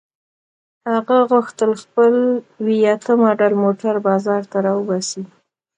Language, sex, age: Pashto, female, 30-39